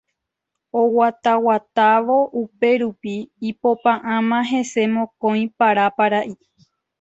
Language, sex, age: Guarani, female, under 19